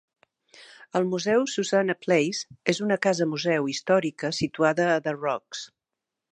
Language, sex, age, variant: Catalan, female, 50-59, Central